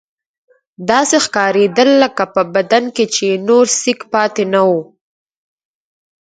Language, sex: Pashto, female